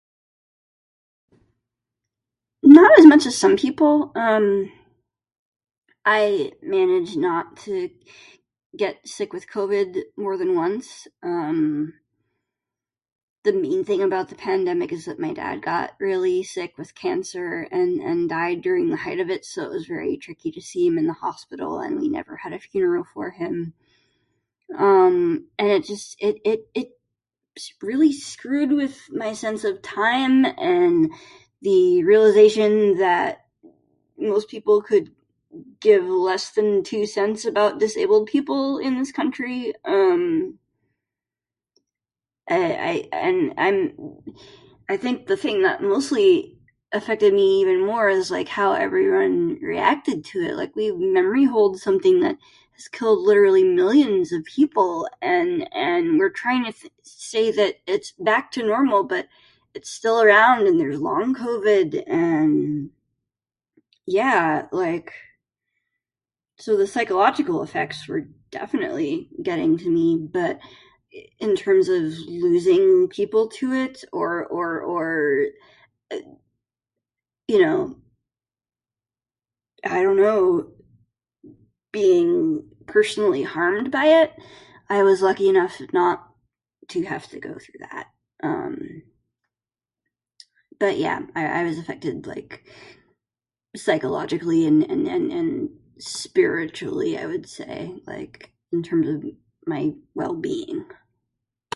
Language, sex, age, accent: English, female, 30-39, United States English